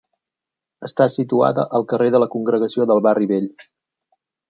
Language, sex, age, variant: Catalan, male, 30-39, Central